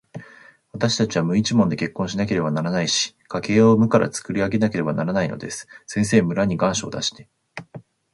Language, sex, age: Japanese, male, 19-29